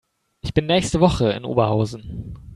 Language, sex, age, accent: German, male, 19-29, Deutschland Deutsch